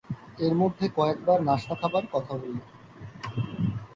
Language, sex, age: Bengali, male, 19-29